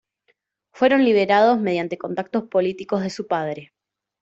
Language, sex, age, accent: Spanish, female, 19-29, Rioplatense: Argentina, Uruguay, este de Bolivia, Paraguay